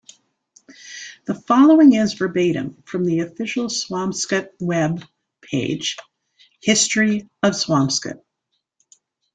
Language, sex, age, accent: English, female, 60-69, United States English